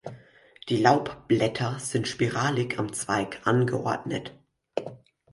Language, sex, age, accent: German, male, under 19, Deutschland Deutsch